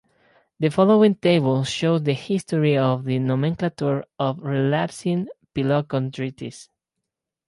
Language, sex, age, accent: English, male, 19-29, United States English